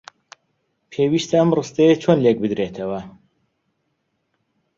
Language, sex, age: Central Kurdish, male, 30-39